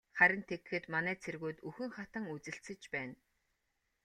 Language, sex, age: Mongolian, female, 30-39